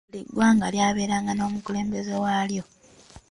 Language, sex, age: Ganda, male, 19-29